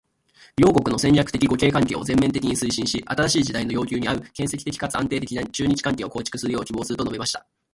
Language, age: Japanese, 19-29